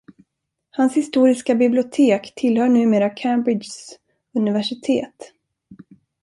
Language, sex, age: Swedish, female, 40-49